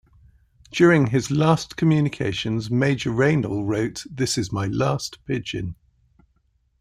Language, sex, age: English, male, 50-59